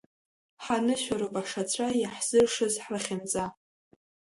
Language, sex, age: Abkhazian, female, under 19